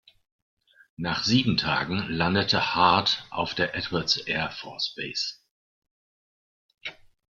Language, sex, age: German, male, 60-69